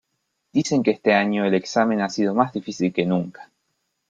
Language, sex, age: Spanish, male, 19-29